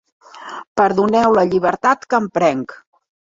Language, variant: Catalan, Central